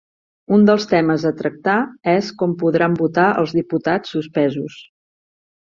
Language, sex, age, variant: Catalan, female, 50-59, Central